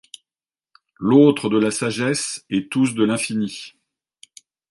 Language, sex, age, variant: French, male, 50-59, Français de métropole